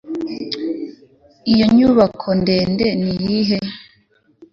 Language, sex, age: Kinyarwanda, female, 19-29